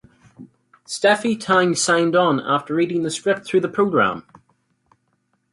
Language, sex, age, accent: English, male, 19-29, Northern Irish